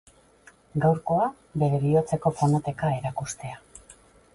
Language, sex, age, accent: Basque, female, 50-59, Mendebalekoa (Araba, Bizkaia, Gipuzkoako mendebaleko herri batzuk)